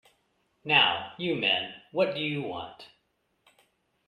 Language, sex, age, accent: English, male, 30-39, United States English